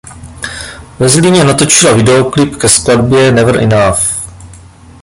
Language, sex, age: Czech, male, 40-49